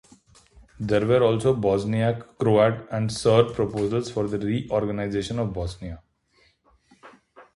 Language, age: English, 30-39